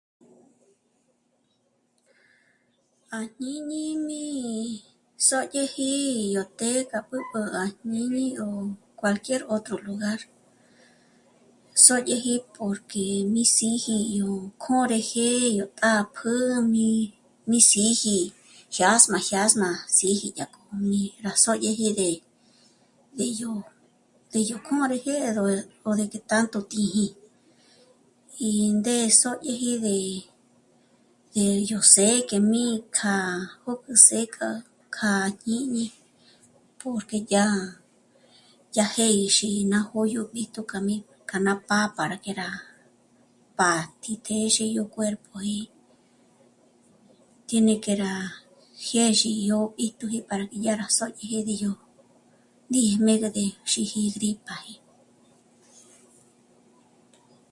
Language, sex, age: Michoacán Mazahua, female, 19-29